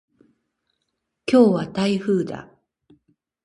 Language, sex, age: Japanese, female, 60-69